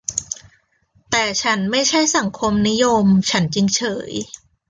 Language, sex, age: Thai, female, 30-39